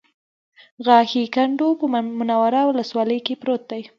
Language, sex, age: Pashto, female, 19-29